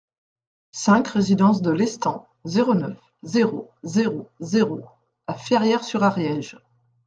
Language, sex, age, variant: French, female, 40-49, Français de métropole